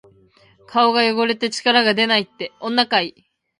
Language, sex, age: Japanese, female, 19-29